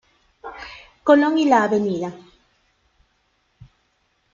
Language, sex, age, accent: Spanish, female, 30-39, Andino-Pacífico: Colombia, Perú, Ecuador, oeste de Bolivia y Venezuela andina